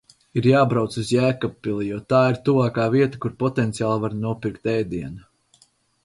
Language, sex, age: Latvian, male, 19-29